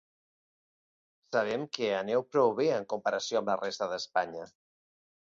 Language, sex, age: Catalan, male, 40-49